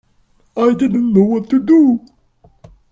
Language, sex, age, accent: English, male, 40-49, Canadian English